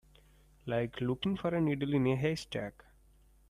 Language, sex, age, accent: English, male, 19-29, India and South Asia (India, Pakistan, Sri Lanka)